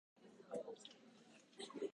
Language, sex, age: Japanese, female, 19-29